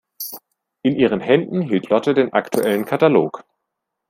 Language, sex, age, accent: German, male, 19-29, Deutschland Deutsch